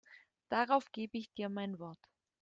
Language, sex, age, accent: German, female, 30-39, Deutschland Deutsch